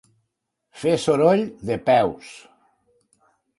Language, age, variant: Catalan, 60-69, Tortosí